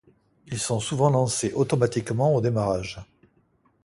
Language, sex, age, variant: French, male, 60-69, Français de métropole